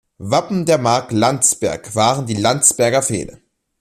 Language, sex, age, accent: German, male, under 19, Deutschland Deutsch